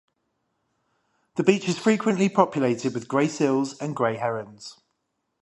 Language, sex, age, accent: English, male, 30-39, England English